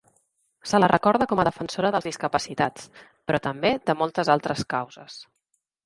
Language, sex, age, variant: Catalan, female, 40-49, Central